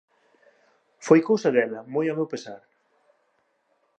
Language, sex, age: Galician, male, 30-39